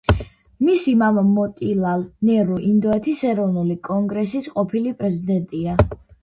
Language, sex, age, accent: Georgian, female, under 19, მშვიდი